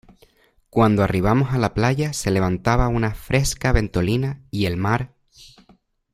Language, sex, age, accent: Spanish, male, 19-29, España: Islas Canarias